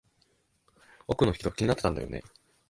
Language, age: Japanese, 19-29